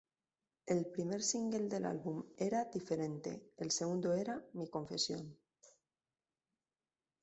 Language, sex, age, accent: Spanish, female, 19-29, España: Centro-Sur peninsular (Madrid, Toledo, Castilla-La Mancha)